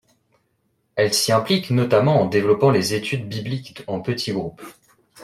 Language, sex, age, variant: French, male, 19-29, Français de métropole